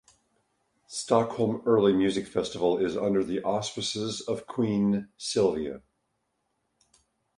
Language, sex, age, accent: English, male, 60-69, United States English